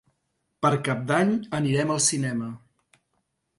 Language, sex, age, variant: Catalan, male, 50-59, Central